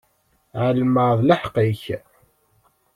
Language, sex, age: Kabyle, male, 19-29